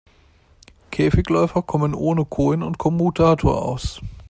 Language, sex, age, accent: German, male, 19-29, Deutschland Deutsch